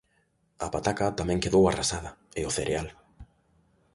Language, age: Galician, 19-29